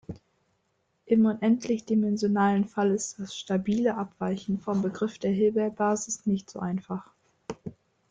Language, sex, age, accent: German, female, 19-29, Deutschland Deutsch